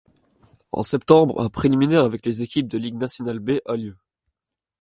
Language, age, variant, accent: French, under 19, Français d'Europe, Français de Belgique